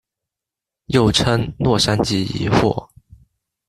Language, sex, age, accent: Chinese, male, under 19, 出生地：广东省